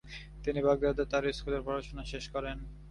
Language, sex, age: Bengali, female, 19-29